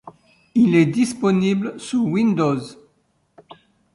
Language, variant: French, Français de métropole